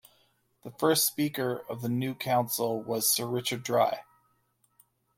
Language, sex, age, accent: English, male, 30-39, Canadian English